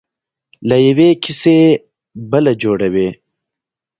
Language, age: Pashto, 19-29